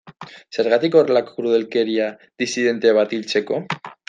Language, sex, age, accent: Basque, male, 19-29, Mendebalekoa (Araba, Bizkaia, Gipuzkoako mendebaleko herri batzuk)